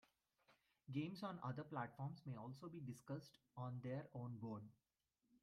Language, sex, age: English, male, 19-29